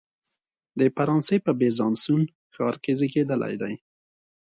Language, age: Pashto, 30-39